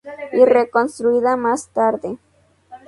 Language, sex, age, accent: Spanish, female, 19-29, México